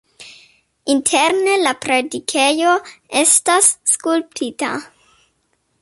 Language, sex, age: Esperanto, male, 40-49